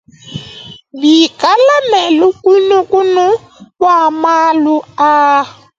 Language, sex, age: Luba-Lulua, female, 19-29